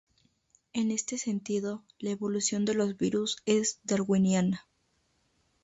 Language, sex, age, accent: Spanish, female, 19-29, México